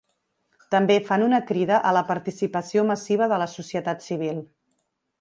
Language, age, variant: Catalan, 40-49, Central